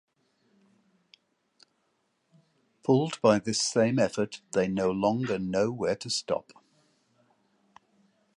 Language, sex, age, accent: English, male, 70-79, England English